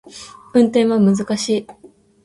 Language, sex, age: Japanese, female, 19-29